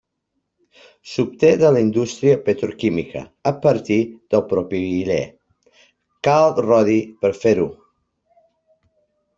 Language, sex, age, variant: Catalan, male, 40-49, Central